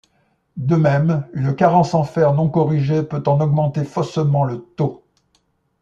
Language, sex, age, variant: French, male, 70-79, Français de métropole